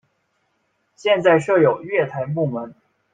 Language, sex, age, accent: Chinese, male, 19-29, 出生地：湖南省